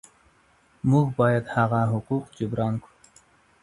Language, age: Pashto, 19-29